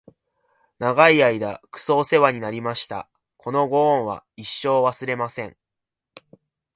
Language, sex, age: Japanese, male, 19-29